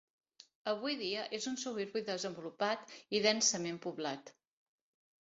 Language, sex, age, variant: Catalan, female, 50-59, Central